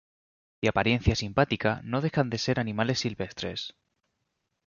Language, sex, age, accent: Spanish, male, 30-39, España: Norte peninsular (Asturias, Castilla y León, Cantabria, País Vasco, Navarra, Aragón, La Rioja, Guadalajara, Cuenca)